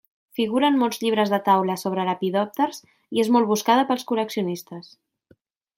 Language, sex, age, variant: Catalan, female, 19-29, Central